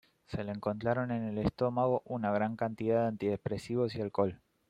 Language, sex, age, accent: Spanish, male, 19-29, Rioplatense: Argentina, Uruguay, este de Bolivia, Paraguay